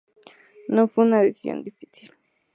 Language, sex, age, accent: Spanish, female, under 19, México